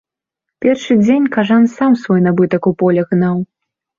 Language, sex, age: Belarusian, female, 19-29